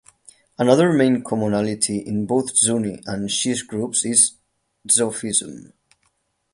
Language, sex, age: English, male, 19-29